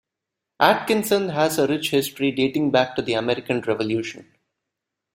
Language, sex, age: English, male, 19-29